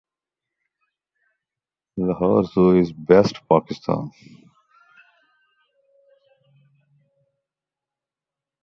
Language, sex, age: English, male, 50-59